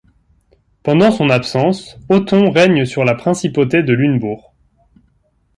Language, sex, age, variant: French, male, 19-29, Français de métropole